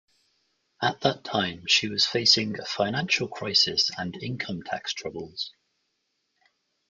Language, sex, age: English, male, 30-39